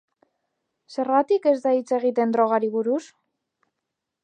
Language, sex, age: Basque, female, 19-29